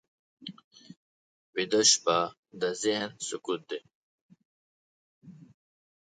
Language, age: Pashto, 19-29